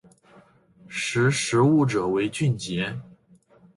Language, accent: Chinese, 出生地：北京市